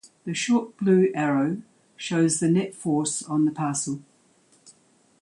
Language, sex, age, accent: English, female, 70-79, New Zealand English